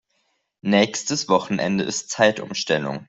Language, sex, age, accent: German, male, under 19, Deutschland Deutsch